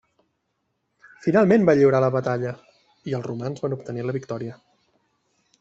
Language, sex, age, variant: Catalan, male, 30-39, Central